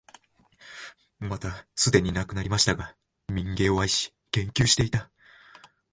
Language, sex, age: Japanese, male, 19-29